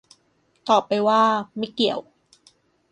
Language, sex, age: Thai, female, 30-39